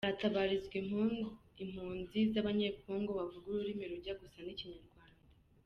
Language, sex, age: Kinyarwanda, female, under 19